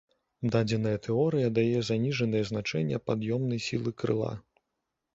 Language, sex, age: Belarusian, male, 30-39